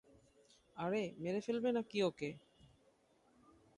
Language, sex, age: Bengali, male, 19-29